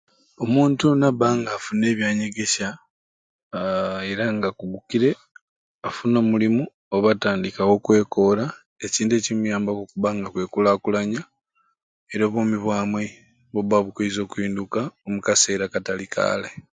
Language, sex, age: Ruuli, male, 30-39